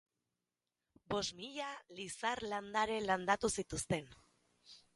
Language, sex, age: Basque, female, 19-29